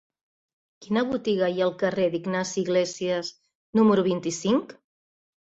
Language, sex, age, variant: Catalan, female, 50-59, Central